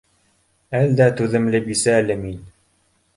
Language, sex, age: Bashkir, male, 19-29